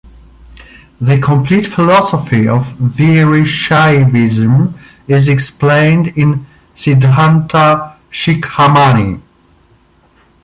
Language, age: English, 50-59